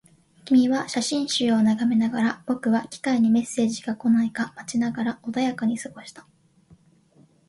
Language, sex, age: Japanese, female, 19-29